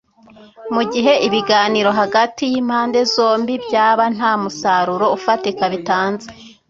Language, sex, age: Kinyarwanda, female, 19-29